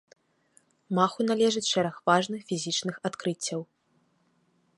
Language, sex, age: Belarusian, female, 19-29